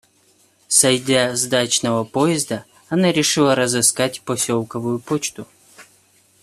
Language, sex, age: Russian, male, 19-29